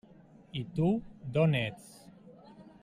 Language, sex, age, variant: Catalan, male, 30-39, Central